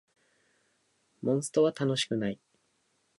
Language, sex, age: Japanese, male, under 19